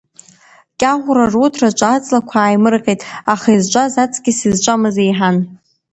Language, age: Abkhazian, under 19